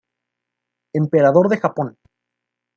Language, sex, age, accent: Spanish, male, 19-29, México